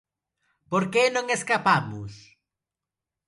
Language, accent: Galician, Neofalante